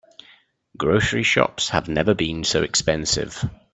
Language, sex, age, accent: English, male, 30-39, England English